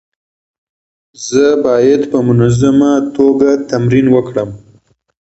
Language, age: Pashto, 19-29